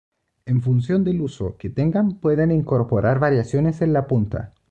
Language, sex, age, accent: Spanish, male, 19-29, Chileno: Chile, Cuyo